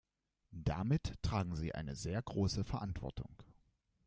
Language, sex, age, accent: German, male, under 19, Deutschland Deutsch